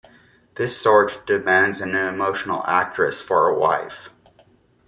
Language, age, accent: English, 19-29, United States English